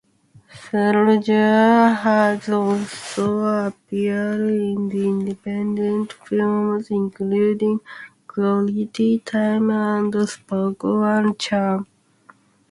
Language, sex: English, female